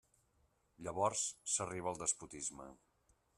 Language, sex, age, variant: Catalan, male, 50-59, Central